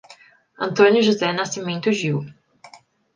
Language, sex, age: Portuguese, female, 19-29